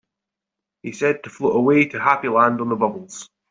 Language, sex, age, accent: English, male, 30-39, Scottish English